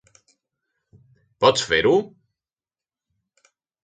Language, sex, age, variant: Catalan, male, 30-39, Central